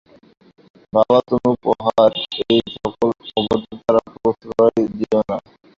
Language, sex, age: Bengali, male, 19-29